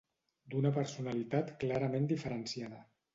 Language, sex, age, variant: Catalan, male, 50-59, Central